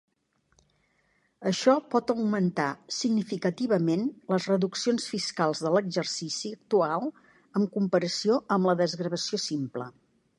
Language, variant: Catalan, Central